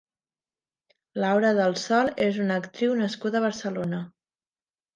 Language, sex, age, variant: Catalan, female, 30-39, Central